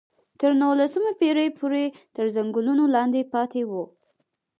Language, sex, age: Pashto, female, under 19